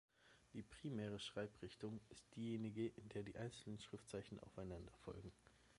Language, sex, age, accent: German, male, 19-29, Deutschland Deutsch